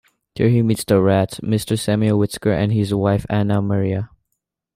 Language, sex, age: English, male, under 19